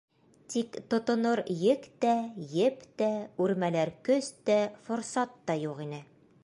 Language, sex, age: Bashkir, female, 30-39